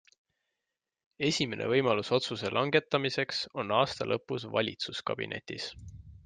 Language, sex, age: Estonian, male, 19-29